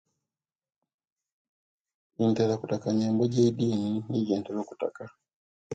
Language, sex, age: Kenyi, male, 30-39